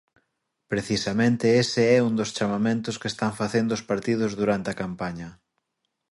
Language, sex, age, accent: Galician, male, 19-29, Oriental (común en zona oriental)